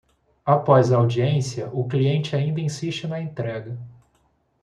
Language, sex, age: Portuguese, male, 40-49